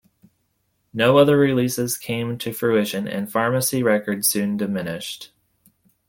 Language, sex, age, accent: English, male, 19-29, United States English